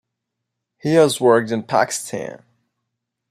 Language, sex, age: English, male, 50-59